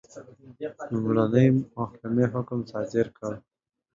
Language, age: Pashto, 19-29